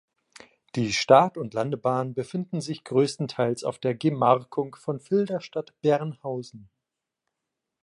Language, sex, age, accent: German, male, 19-29, Deutschland Deutsch